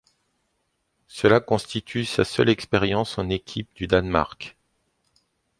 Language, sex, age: French, male, 50-59